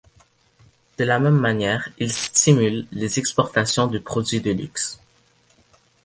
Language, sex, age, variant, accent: French, male, under 19, Français d'Amérique du Nord, Français du Canada